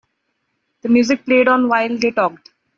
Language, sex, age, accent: English, female, 19-29, India and South Asia (India, Pakistan, Sri Lanka)